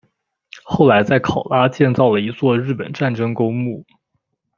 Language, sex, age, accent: Chinese, male, 19-29, 出生地：浙江省